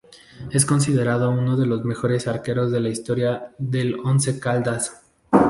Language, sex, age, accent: Spanish, male, 19-29, México